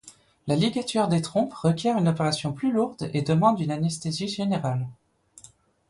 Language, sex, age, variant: French, female, 19-29, Français de métropole